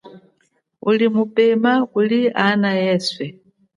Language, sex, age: Chokwe, female, 40-49